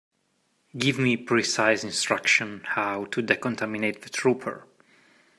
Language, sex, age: English, male, 30-39